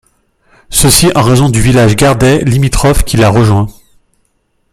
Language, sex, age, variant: French, male, 30-39, Français de métropole